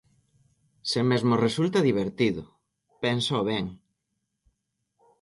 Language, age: Galician, 19-29